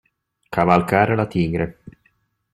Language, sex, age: Italian, male, 30-39